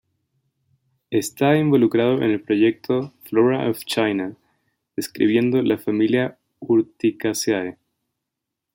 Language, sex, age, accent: Spanish, male, 19-29, Chileno: Chile, Cuyo